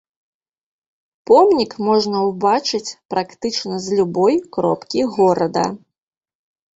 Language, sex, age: Belarusian, female, 30-39